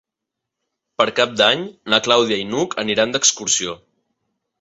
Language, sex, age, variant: Catalan, male, 19-29, Central